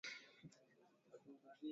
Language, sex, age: Swahili, male, 19-29